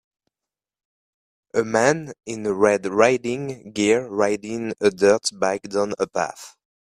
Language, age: English, 19-29